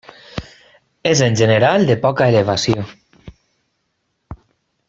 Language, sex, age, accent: Catalan, male, 30-39, valencià; valencià meridional